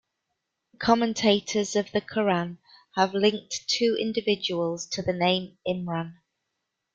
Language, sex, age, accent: English, female, 40-49, England English